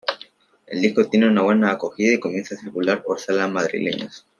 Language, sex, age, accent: Spanish, male, under 19, Andino-Pacífico: Colombia, Perú, Ecuador, oeste de Bolivia y Venezuela andina